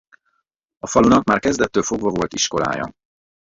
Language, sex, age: Hungarian, male, 40-49